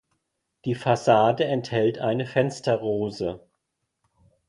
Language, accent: German, Deutschland Deutsch